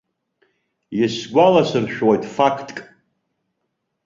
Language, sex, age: Abkhazian, male, 50-59